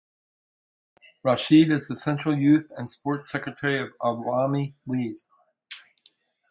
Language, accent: English, United States English